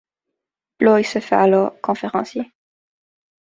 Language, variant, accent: French, Français d'Amérique du Nord, Français du Canada